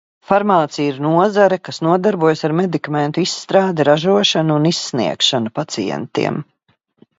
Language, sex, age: Latvian, female, 50-59